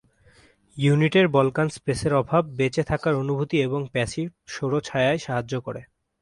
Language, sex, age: Bengali, male, 19-29